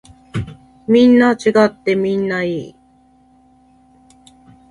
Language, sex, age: Japanese, female, 40-49